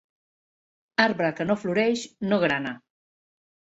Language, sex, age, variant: Catalan, female, 40-49, Central